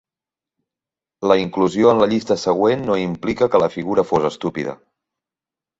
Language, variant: Catalan, Central